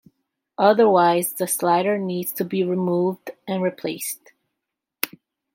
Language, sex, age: English, female, 19-29